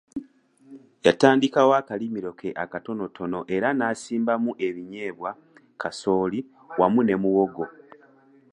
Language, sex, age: Ganda, male, 19-29